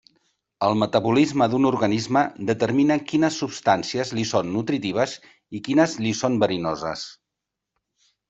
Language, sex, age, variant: Catalan, male, 50-59, Central